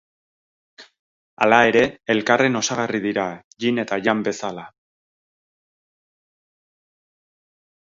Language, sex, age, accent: Basque, male, 30-39, Erdialdekoa edo Nafarra (Gipuzkoa, Nafarroa)